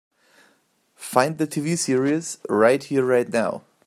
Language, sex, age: English, male, 30-39